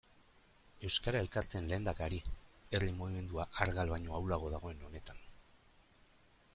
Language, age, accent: Basque, 50-59, Erdialdekoa edo Nafarra (Gipuzkoa, Nafarroa)